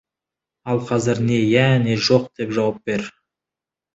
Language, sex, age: Kazakh, male, 19-29